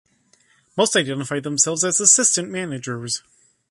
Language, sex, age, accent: English, male, 19-29, United States English